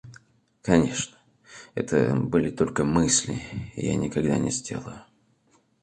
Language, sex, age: Russian, male, 19-29